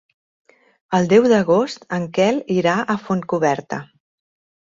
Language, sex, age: Catalan, female, 40-49